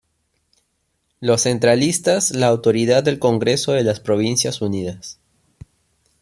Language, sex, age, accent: Spanish, male, 19-29, Andino-Pacífico: Colombia, Perú, Ecuador, oeste de Bolivia y Venezuela andina